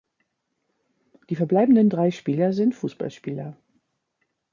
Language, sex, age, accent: German, female, 50-59, Deutschland Deutsch